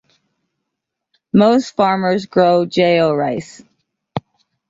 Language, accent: English, United States English